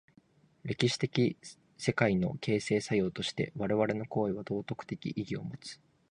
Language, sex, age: Japanese, male, 19-29